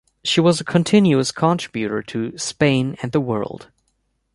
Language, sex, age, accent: English, male, 30-39, United States English